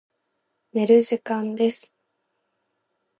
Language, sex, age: Japanese, female, 19-29